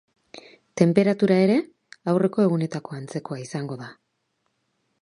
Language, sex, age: Basque, female, 40-49